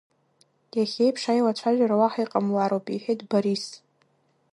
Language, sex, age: Abkhazian, female, under 19